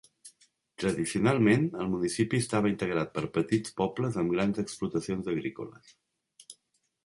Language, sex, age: Catalan, male, 50-59